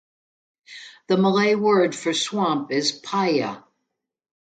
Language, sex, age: English, female, 70-79